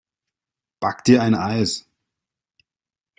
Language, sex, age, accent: German, male, 30-39, Deutschland Deutsch